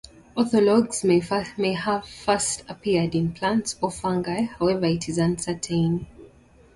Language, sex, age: English, female, 19-29